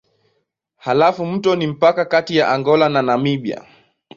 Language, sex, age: Swahili, male, 19-29